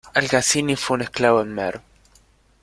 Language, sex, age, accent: Spanish, male, 19-29, Rioplatense: Argentina, Uruguay, este de Bolivia, Paraguay